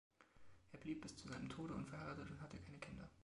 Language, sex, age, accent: German, male, 19-29, Deutschland Deutsch